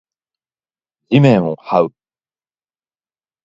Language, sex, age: Japanese, male, 50-59